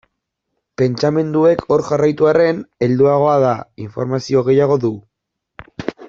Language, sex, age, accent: Basque, male, 19-29, Mendebalekoa (Araba, Bizkaia, Gipuzkoako mendebaleko herri batzuk)